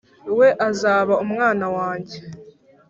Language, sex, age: Kinyarwanda, female, under 19